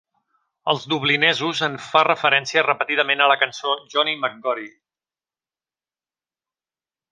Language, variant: Catalan, Central